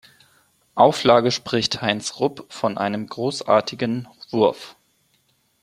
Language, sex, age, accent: German, male, 19-29, Deutschland Deutsch